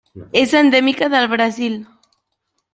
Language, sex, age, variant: Catalan, female, under 19, Central